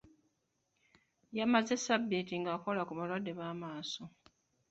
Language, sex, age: Ganda, female, 40-49